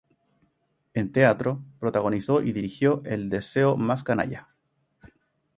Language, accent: Spanish, Chileno: Chile, Cuyo